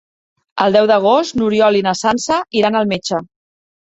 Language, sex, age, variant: Catalan, female, 40-49, Central